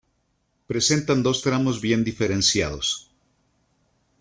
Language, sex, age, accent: Spanish, male, 50-59, México